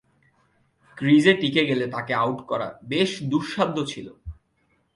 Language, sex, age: Bengali, male, 19-29